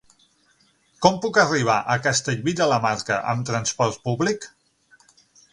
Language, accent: Catalan, central; septentrional